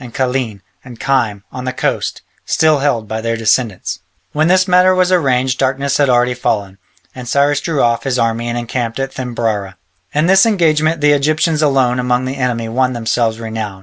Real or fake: real